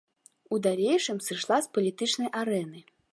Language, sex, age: Belarusian, female, 30-39